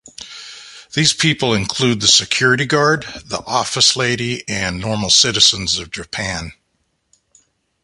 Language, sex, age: English, male, 60-69